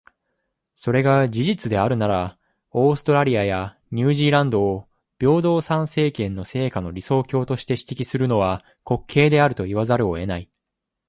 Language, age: Japanese, 19-29